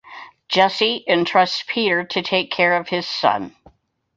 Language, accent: English, United States English